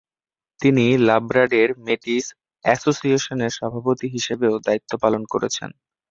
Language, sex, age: Bengali, male, under 19